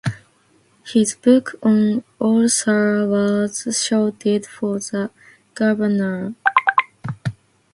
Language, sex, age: English, female, 19-29